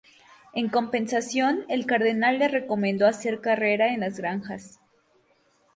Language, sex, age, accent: Spanish, female, 19-29, México